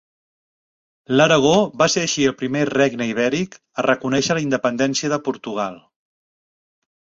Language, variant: Catalan, Central